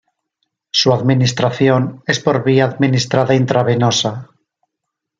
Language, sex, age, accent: Spanish, male, 40-49, España: Norte peninsular (Asturias, Castilla y León, Cantabria, País Vasco, Navarra, Aragón, La Rioja, Guadalajara, Cuenca)